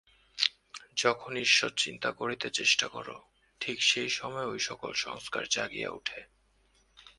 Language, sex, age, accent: Bengali, male, 19-29, শুদ্ধ